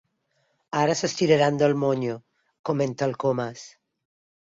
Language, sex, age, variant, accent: Catalan, female, 60-69, Balear, balear